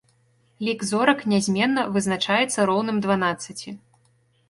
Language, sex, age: Belarusian, female, 19-29